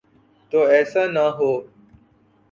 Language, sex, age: Urdu, male, 19-29